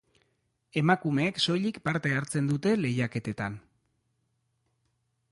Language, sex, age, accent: Basque, male, 30-39, Erdialdekoa edo Nafarra (Gipuzkoa, Nafarroa)